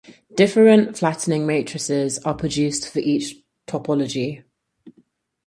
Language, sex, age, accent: English, female, 19-29, England English